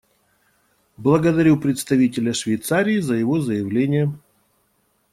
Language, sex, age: Russian, male, 40-49